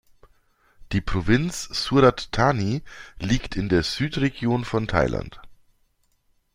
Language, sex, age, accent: German, male, 40-49, Deutschland Deutsch